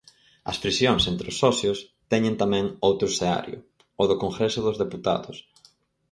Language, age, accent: Galician, 19-29, Normativo (estándar)